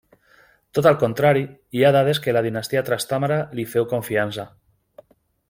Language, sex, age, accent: Catalan, male, 40-49, valencià